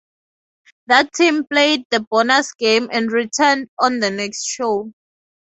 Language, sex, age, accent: English, female, 19-29, Southern African (South Africa, Zimbabwe, Namibia)